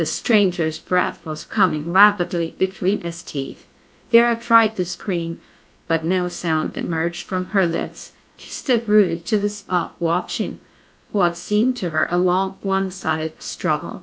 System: TTS, GlowTTS